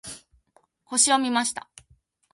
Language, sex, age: Japanese, female, 19-29